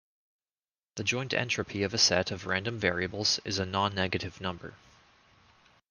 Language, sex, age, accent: English, male, 30-39, United States English